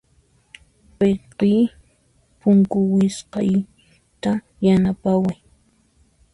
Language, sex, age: Puno Quechua, female, 19-29